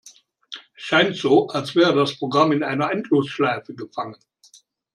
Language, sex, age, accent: German, male, 60-69, Deutschland Deutsch